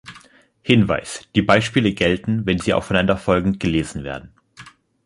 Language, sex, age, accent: German, male, 19-29, Deutschland Deutsch